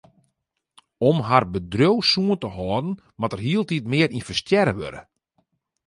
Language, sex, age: Western Frisian, male, 30-39